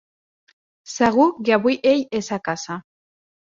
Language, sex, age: Catalan, female, 19-29